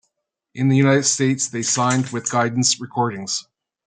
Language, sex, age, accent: English, male, 60-69, Canadian English